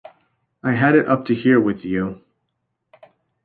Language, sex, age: English, male, 19-29